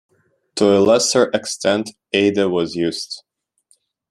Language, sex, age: English, male, under 19